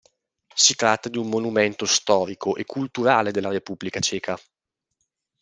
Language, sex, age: Italian, male, 19-29